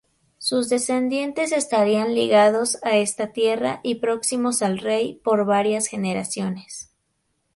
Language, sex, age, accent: Spanish, female, 19-29, México